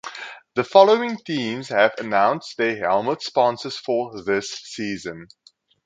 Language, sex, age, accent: English, male, 19-29, Southern African (South Africa, Zimbabwe, Namibia)